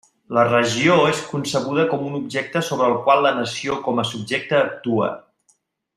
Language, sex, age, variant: Catalan, male, 50-59, Central